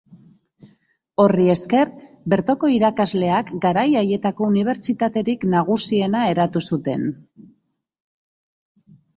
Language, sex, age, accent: Basque, female, 50-59, Mendebalekoa (Araba, Bizkaia, Gipuzkoako mendebaleko herri batzuk)